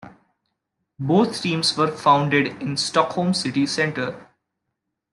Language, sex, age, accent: English, male, 19-29, India and South Asia (India, Pakistan, Sri Lanka)